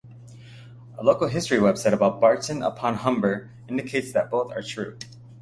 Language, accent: English, United States English